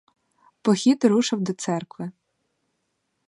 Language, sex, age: Ukrainian, female, 19-29